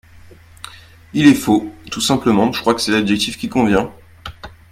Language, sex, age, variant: French, male, 30-39, Français de métropole